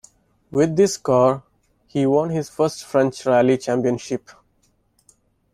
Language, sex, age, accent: English, male, 30-39, India and South Asia (India, Pakistan, Sri Lanka)